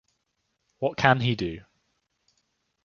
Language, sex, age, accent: English, male, 19-29, England English